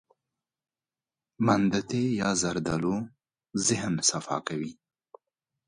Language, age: Pashto, 50-59